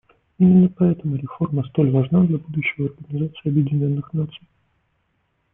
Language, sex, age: Russian, male, 30-39